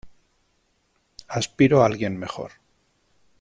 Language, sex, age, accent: Spanish, male, 30-39, España: Norte peninsular (Asturias, Castilla y León, Cantabria, País Vasco, Navarra, Aragón, La Rioja, Guadalajara, Cuenca)